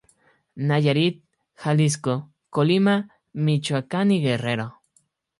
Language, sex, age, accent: Spanish, male, 19-29, México